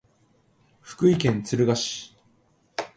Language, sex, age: Japanese, male, 19-29